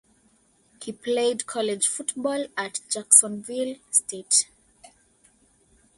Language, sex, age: English, female, 19-29